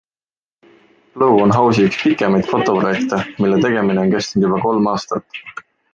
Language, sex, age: Estonian, male, 19-29